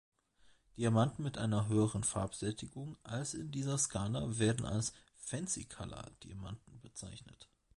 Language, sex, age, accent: German, male, 19-29, Deutschland Deutsch